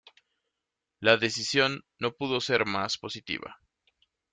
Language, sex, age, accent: Spanish, male, 30-39, Caribe: Cuba, Venezuela, Puerto Rico, República Dominicana, Panamá, Colombia caribeña, México caribeño, Costa del golfo de México